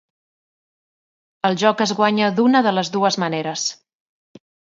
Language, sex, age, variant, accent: Catalan, female, 40-49, Central, central